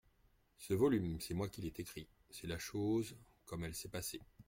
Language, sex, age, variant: French, male, 40-49, Français de métropole